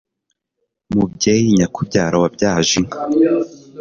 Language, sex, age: Kinyarwanda, male, 19-29